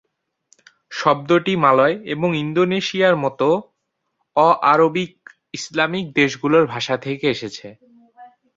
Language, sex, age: Bengali, male, 19-29